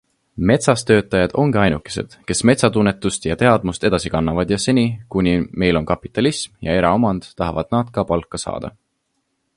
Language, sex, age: Estonian, male, 19-29